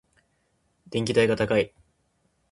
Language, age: Japanese, 19-29